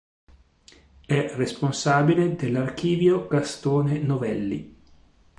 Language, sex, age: Italian, male, 50-59